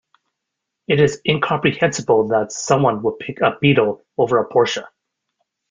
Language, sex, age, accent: English, male, 30-39, Canadian English